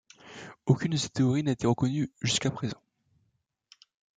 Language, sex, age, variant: French, male, 19-29, Français de métropole